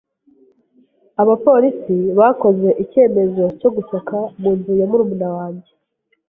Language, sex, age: Kinyarwanda, female, 19-29